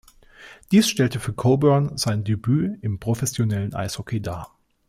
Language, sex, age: German, male, 30-39